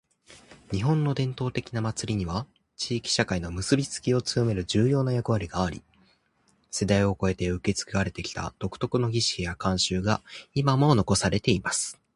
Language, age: Japanese, 19-29